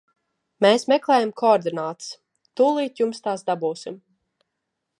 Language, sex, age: Latvian, female, 19-29